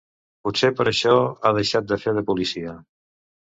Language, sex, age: Catalan, male, 60-69